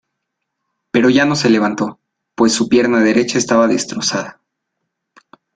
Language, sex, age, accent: Spanish, male, 19-29, México